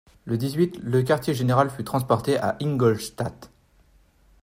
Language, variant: French, Français de métropole